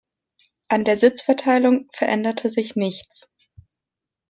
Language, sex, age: German, female, 19-29